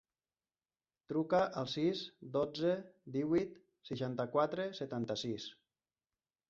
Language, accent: Catalan, valencià